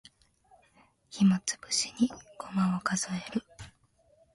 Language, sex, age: Japanese, female, 19-29